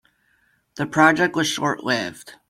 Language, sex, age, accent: English, male, 19-29, United States English